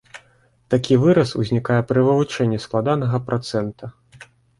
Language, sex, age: Belarusian, male, 30-39